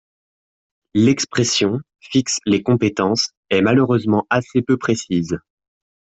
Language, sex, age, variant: French, male, 19-29, Français de métropole